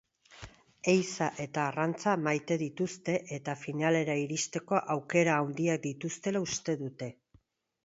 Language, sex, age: Basque, female, 50-59